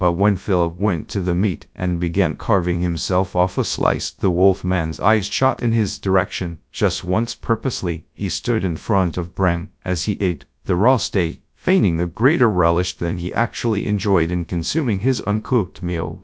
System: TTS, GradTTS